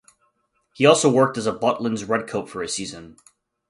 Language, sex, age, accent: English, male, 19-29, United States English